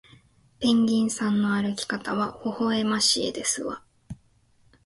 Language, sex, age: Japanese, female, 19-29